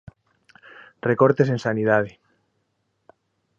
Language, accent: Galician, Oriental (común en zona oriental)